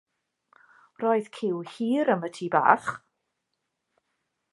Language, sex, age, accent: Welsh, female, 40-49, Y Deyrnas Unedig Cymraeg